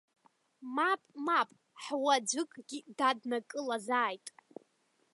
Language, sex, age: Abkhazian, female, under 19